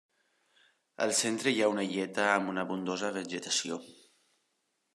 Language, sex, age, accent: Catalan, male, 19-29, valencià